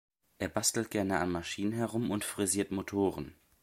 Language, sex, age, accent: German, male, under 19, Deutschland Deutsch